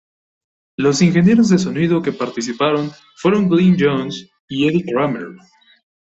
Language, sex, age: Spanish, male, 19-29